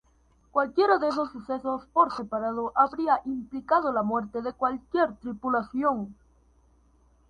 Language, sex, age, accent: Spanish, male, under 19, Andino-Pacífico: Colombia, Perú, Ecuador, oeste de Bolivia y Venezuela andina